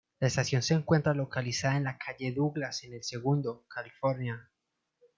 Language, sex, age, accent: Spanish, male, 19-29, Andino-Pacífico: Colombia, Perú, Ecuador, oeste de Bolivia y Venezuela andina